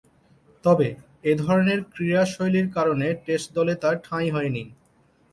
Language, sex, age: Bengali, male, 30-39